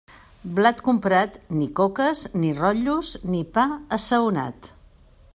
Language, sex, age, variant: Catalan, female, 60-69, Central